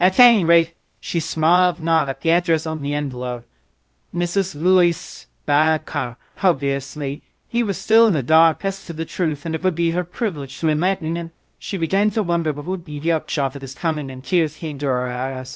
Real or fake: fake